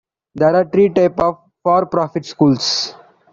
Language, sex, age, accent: English, male, 19-29, India and South Asia (India, Pakistan, Sri Lanka)